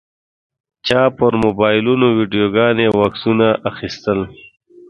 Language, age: Pashto, 30-39